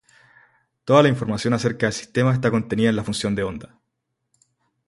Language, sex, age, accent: Spanish, male, 19-29, Chileno: Chile, Cuyo